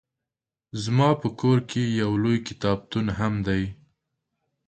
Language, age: Pashto, 30-39